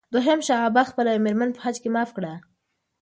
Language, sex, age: Pashto, female, 19-29